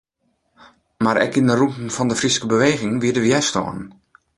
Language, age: Western Frisian, 40-49